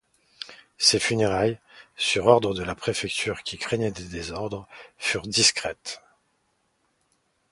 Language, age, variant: French, 40-49, Français de métropole